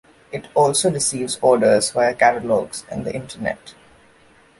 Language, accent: English, India and South Asia (India, Pakistan, Sri Lanka)